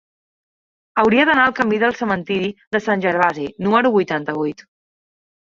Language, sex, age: Catalan, female, under 19